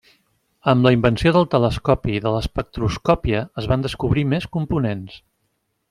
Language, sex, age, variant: Catalan, male, 50-59, Central